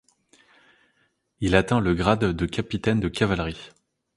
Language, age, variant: French, 19-29, Français de métropole